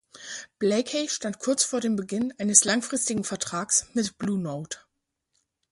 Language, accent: German, Deutschland Deutsch